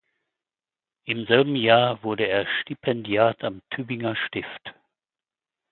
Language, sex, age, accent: German, male, 60-69, Deutschland Deutsch